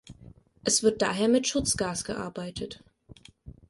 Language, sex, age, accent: German, female, 19-29, Deutschland Deutsch